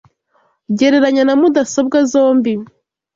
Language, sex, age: Kinyarwanda, female, 19-29